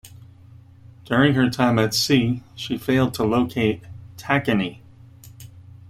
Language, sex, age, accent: English, male, 50-59, United States English